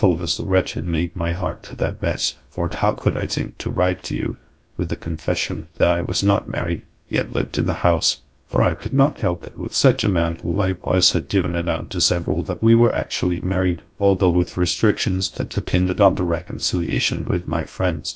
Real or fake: fake